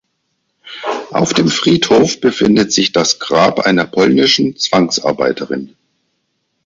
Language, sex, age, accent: German, male, 50-59, Deutschland Deutsch